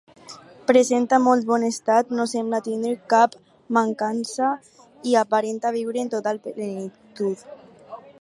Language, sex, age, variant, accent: Catalan, female, under 19, Alacantí, valencià